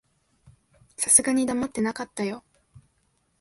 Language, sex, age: Japanese, female, 19-29